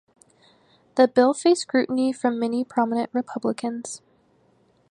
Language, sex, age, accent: English, female, 19-29, United States English